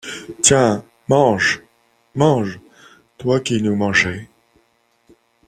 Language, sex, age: French, male, 50-59